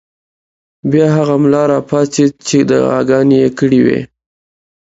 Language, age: Pashto, 19-29